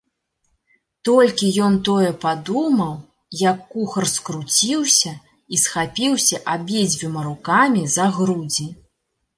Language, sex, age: Belarusian, female, 30-39